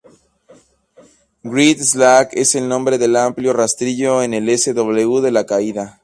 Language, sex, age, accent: Spanish, male, 19-29, México